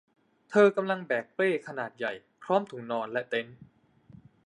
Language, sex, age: Thai, male, 19-29